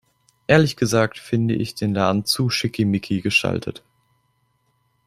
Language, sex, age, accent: German, male, 19-29, Deutschland Deutsch